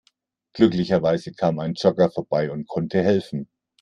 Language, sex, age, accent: German, male, 50-59, Deutschland Deutsch